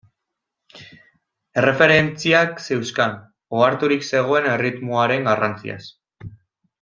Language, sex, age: Basque, male, 19-29